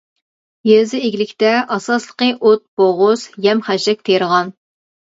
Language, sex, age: Uyghur, female, 40-49